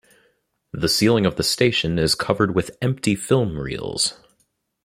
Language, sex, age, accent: English, male, 19-29, United States English